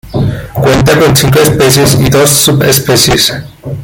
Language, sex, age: Spanish, male, 19-29